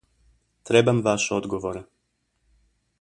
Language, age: Croatian, 19-29